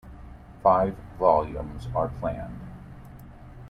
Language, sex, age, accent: English, male, 40-49, United States English